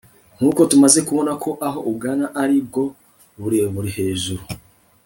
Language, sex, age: Kinyarwanda, female, 30-39